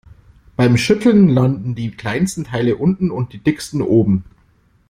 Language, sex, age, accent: German, male, 40-49, Deutschland Deutsch